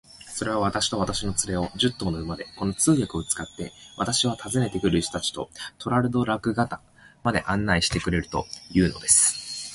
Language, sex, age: Japanese, male, 19-29